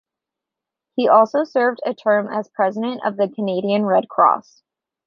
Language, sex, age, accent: English, female, 19-29, United States English